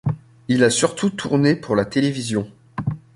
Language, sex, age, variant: French, male, 19-29, Français de métropole